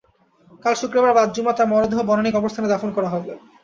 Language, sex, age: Bengali, male, 19-29